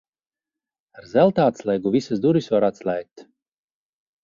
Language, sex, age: Latvian, male, 40-49